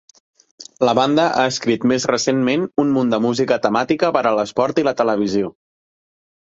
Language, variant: Catalan, Central